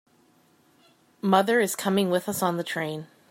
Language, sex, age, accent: English, female, 30-39, Canadian English